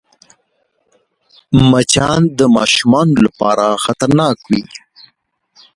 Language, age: Pashto, 30-39